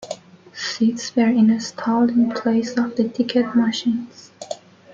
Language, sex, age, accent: English, female, 19-29, United States English